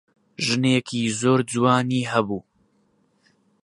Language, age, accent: Central Kurdish, under 19, سۆرانی